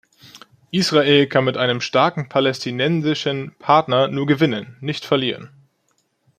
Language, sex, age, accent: German, male, 19-29, Deutschland Deutsch